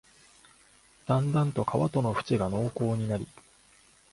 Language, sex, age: Japanese, male, 30-39